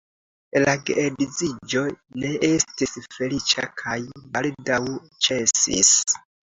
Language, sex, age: Esperanto, male, 19-29